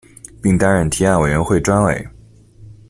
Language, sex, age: Chinese, male, under 19